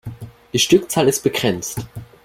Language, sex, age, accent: German, male, under 19, Deutschland Deutsch